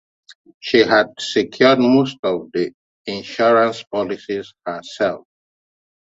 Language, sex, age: English, male, 40-49